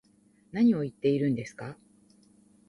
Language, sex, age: Japanese, female, 50-59